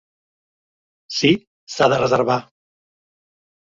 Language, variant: Catalan, Central